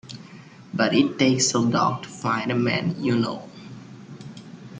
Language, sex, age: English, male, 19-29